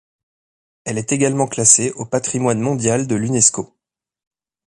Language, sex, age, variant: French, male, 30-39, Français de métropole